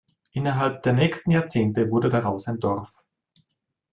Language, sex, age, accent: German, male, 30-39, Österreichisches Deutsch